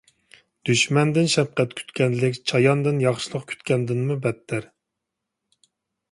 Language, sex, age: Uyghur, male, 40-49